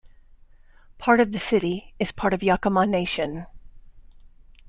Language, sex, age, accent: English, female, 50-59, United States English